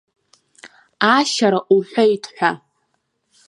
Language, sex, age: Abkhazian, female, 19-29